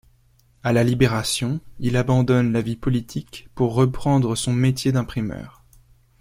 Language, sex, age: French, male, 19-29